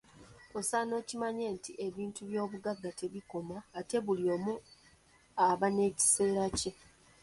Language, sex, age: Ganda, female, 19-29